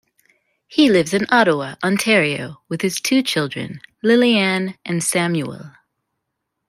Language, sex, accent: English, female, United States English